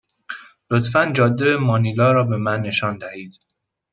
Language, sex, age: Persian, male, 19-29